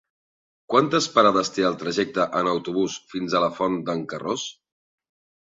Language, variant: Catalan, Central